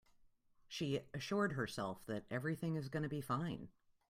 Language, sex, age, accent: English, female, 40-49, United States English